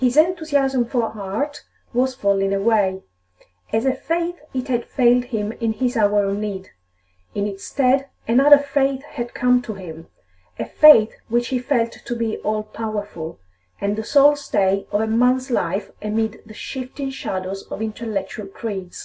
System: none